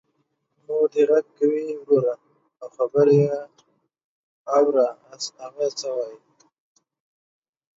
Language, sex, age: Pashto, male, 19-29